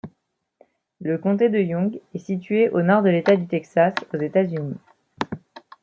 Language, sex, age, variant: French, female, 30-39, Français de métropole